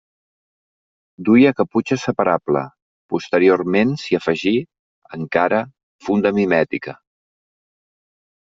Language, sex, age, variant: Catalan, male, 40-49, Central